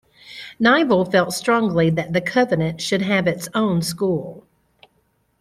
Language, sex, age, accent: English, female, 50-59, United States English